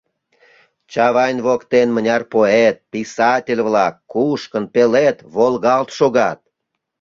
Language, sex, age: Mari, male, 40-49